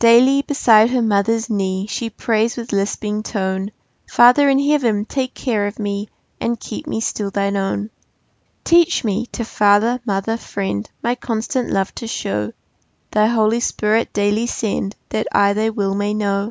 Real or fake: real